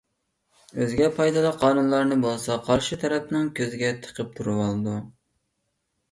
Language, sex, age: Uyghur, male, 30-39